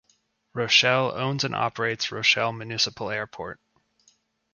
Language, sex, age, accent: English, male, 30-39, United States English